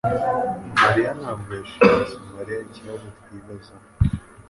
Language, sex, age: Kinyarwanda, male, 19-29